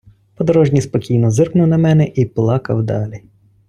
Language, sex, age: Ukrainian, male, 30-39